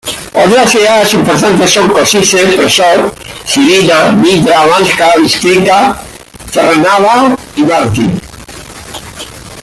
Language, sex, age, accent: Spanish, male, 60-69, España: Centro-Sur peninsular (Madrid, Toledo, Castilla-La Mancha)